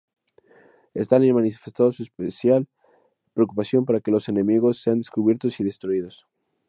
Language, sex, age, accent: Spanish, male, under 19, México